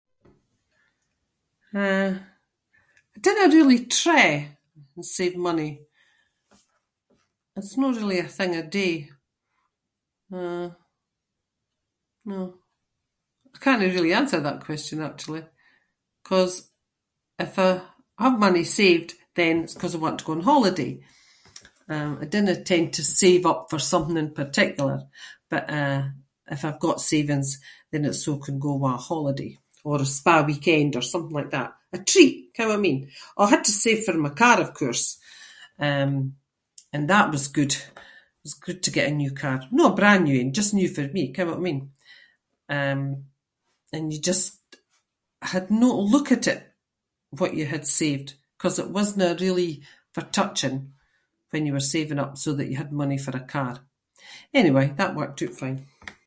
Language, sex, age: Scots, female, 70-79